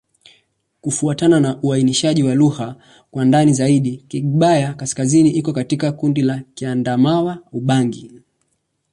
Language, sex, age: Swahili, male, 19-29